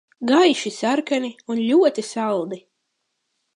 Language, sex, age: Latvian, male, under 19